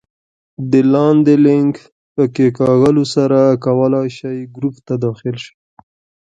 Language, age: Pashto, 19-29